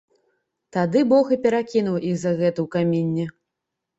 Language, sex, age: Belarusian, female, 30-39